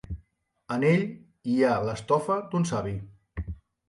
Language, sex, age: Catalan, male, 50-59